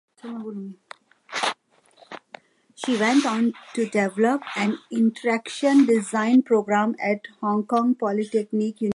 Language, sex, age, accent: English, female, under 19, United States English